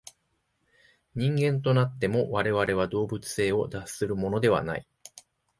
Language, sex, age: Japanese, male, 40-49